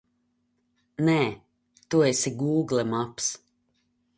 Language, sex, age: Latvian, female, 40-49